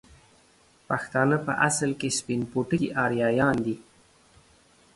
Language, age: Pashto, 30-39